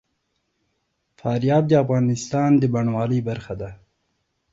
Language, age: Pashto, 19-29